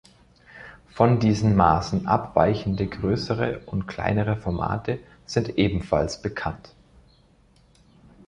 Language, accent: German, Österreichisches Deutsch